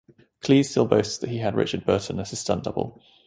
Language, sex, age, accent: English, male, 19-29, England English